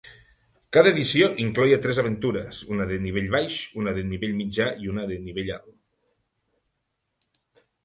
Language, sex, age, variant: Catalan, male, 50-59, Central